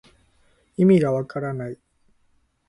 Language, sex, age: Japanese, male, 19-29